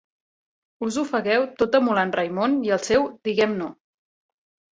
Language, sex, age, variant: Catalan, female, 30-39, Central